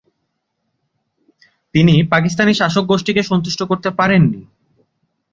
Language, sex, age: Bengali, male, 19-29